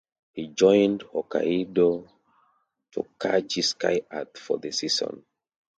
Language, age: English, 30-39